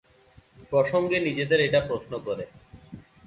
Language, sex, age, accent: Bengali, male, 19-29, Native